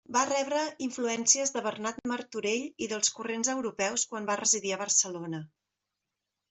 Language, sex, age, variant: Catalan, female, 40-49, Central